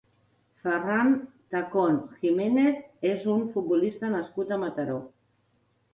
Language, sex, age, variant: Catalan, female, 60-69, Central